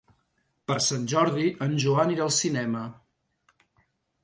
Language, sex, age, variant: Catalan, male, 50-59, Central